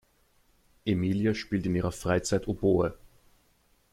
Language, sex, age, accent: German, male, 19-29, Österreichisches Deutsch